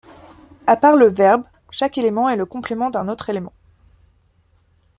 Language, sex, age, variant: French, female, 19-29, Français de métropole